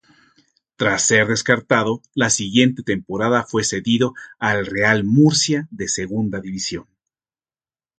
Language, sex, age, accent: Spanish, male, 50-59, México